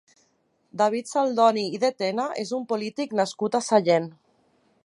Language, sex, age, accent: Catalan, female, 30-39, valencià